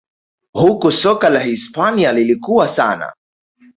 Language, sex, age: Swahili, male, 19-29